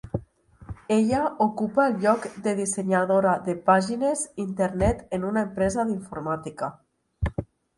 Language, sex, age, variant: Catalan, female, 19-29, Nord-Occidental